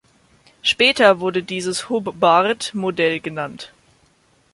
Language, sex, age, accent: German, male, under 19, Deutschland Deutsch